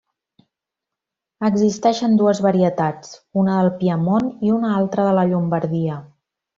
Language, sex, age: Catalan, female, 40-49